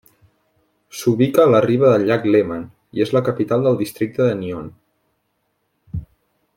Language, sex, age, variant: Catalan, male, 19-29, Central